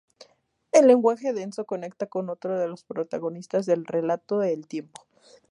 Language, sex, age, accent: Spanish, female, 19-29, México